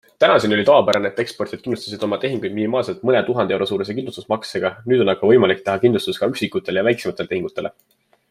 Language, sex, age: Estonian, male, 19-29